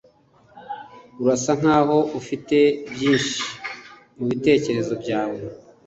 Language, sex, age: Kinyarwanda, male, 40-49